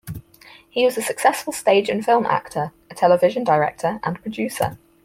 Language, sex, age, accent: English, female, 19-29, England English; New Zealand English